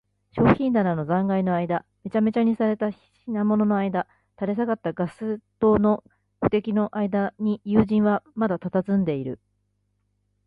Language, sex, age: Japanese, female, 40-49